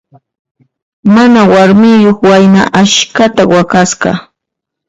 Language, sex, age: Puno Quechua, female, 19-29